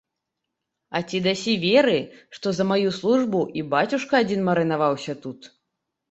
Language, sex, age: Belarusian, female, 30-39